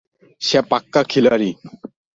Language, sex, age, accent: Bengali, male, 19-29, প্রমিত; চলিত